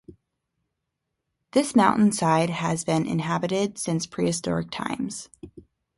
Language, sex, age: English, female, 19-29